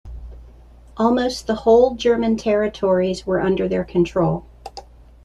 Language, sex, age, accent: English, female, 40-49, United States English